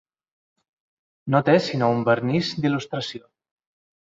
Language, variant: Catalan, Central